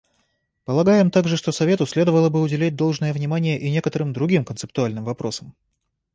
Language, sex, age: Russian, male, 30-39